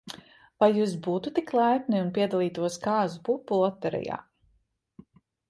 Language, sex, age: Latvian, female, 30-39